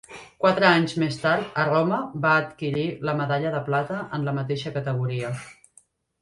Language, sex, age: Catalan, female, 30-39